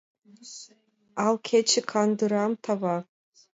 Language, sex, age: Mari, female, 19-29